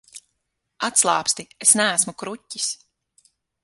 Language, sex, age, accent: Latvian, female, 30-39, Kurzeme